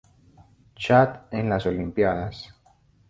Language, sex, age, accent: Spanish, male, 19-29, Andino-Pacífico: Colombia, Perú, Ecuador, oeste de Bolivia y Venezuela andina